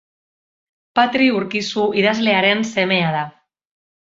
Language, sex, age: Basque, female, 40-49